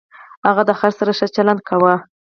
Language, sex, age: Pashto, female, 19-29